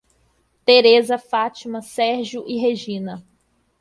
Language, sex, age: Portuguese, female, 30-39